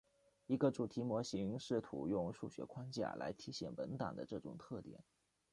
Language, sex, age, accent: Chinese, male, 19-29, 出生地：福建省